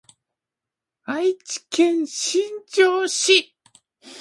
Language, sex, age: Japanese, male, 50-59